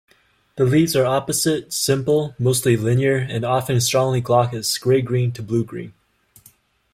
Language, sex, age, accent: English, male, 19-29, United States English